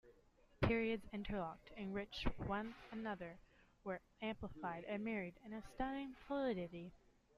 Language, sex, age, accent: English, female, 19-29, United States English